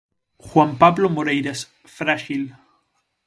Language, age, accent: Galician, 19-29, Normativo (estándar)